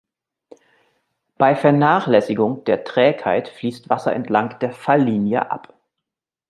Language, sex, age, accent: German, male, 40-49, Deutschland Deutsch